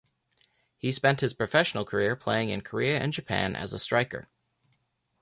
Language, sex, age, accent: English, male, 19-29, United States English